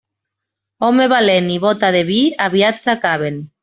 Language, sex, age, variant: Catalan, female, 19-29, Nord-Occidental